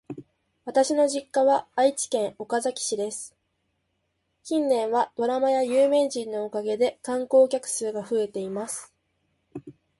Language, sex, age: Japanese, female, under 19